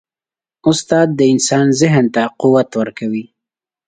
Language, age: Pashto, 19-29